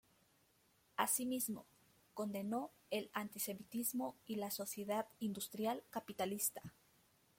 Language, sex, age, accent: Spanish, female, 19-29, Andino-Pacífico: Colombia, Perú, Ecuador, oeste de Bolivia y Venezuela andina